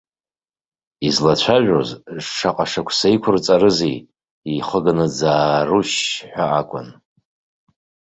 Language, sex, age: Abkhazian, male, 40-49